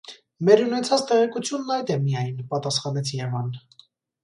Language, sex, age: Armenian, male, 19-29